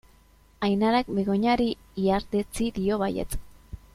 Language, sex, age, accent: Basque, female, 19-29, Mendebalekoa (Araba, Bizkaia, Gipuzkoako mendebaleko herri batzuk)